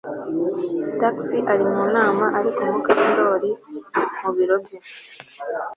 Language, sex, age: Kinyarwanda, female, 19-29